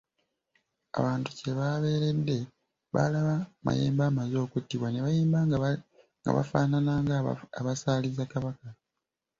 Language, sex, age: Ganda, male, 19-29